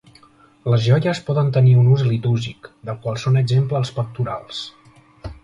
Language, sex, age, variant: Catalan, male, 19-29, Central